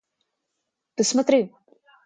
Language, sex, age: Russian, male, under 19